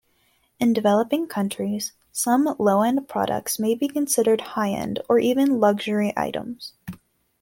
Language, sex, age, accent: English, female, under 19, United States English